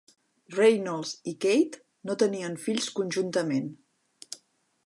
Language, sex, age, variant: Catalan, female, 40-49, Central